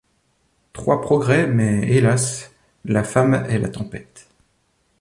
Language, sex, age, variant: French, male, 30-39, Français de métropole